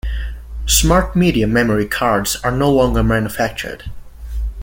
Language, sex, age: English, male, under 19